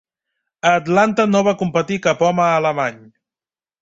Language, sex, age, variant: Catalan, male, 30-39, Central